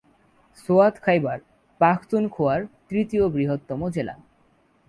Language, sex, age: Bengali, male, under 19